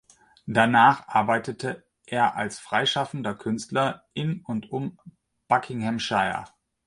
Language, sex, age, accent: German, male, 50-59, Deutschland Deutsch